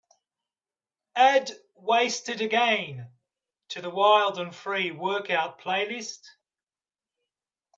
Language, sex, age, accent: English, male, 40-49, Australian English